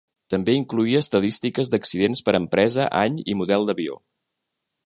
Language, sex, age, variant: Catalan, male, 60-69, Central